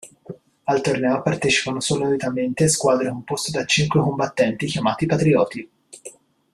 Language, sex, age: Italian, male, under 19